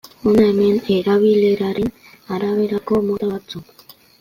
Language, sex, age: Basque, male, under 19